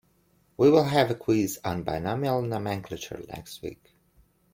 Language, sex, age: English, male, 30-39